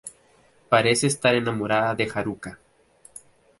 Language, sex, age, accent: Spanish, male, 19-29, América central